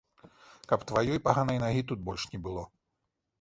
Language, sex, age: Belarusian, male, 50-59